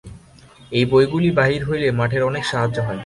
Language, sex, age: Bengali, male, 19-29